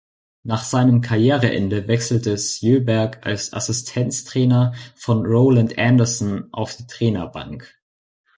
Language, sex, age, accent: German, male, under 19, Deutschland Deutsch